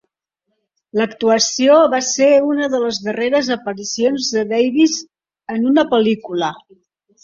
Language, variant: Catalan, Central